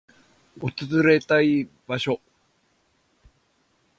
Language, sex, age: Japanese, male, 70-79